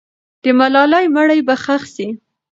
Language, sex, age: Pashto, female, under 19